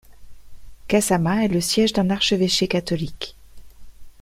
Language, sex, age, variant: French, female, 40-49, Français de métropole